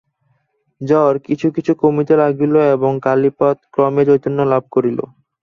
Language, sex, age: Bengali, male, under 19